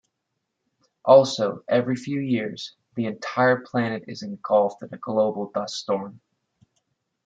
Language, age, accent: English, 30-39, United States English